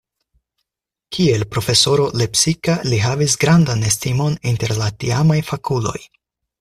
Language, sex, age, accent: Esperanto, male, 19-29, Internacia